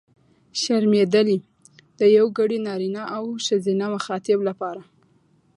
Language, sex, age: Pashto, female, 19-29